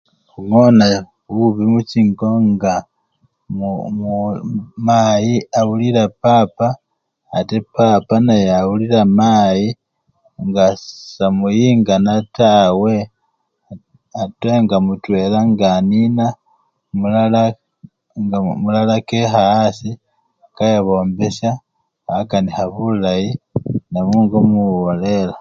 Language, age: Luyia, 40-49